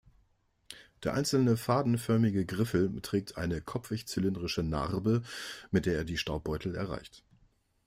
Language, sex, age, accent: German, male, 40-49, Deutschland Deutsch